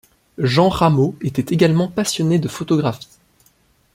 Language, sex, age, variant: French, male, 19-29, Français de métropole